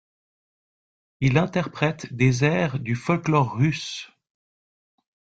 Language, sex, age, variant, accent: French, male, 40-49, Français d'Europe, Français de Suisse